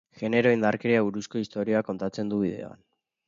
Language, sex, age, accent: Basque, male, under 19, Mendebalekoa (Araba, Bizkaia, Gipuzkoako mendebaleko herri batzuk)